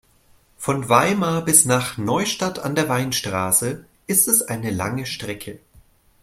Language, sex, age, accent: German, male, 30-39, Deutschland Deutsch